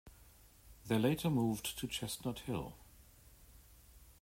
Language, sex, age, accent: English, male, 60-69, England English